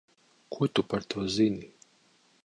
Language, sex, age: Latvian, male, 40-49